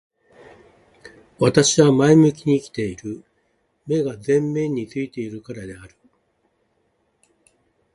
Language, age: Japanese, 60-69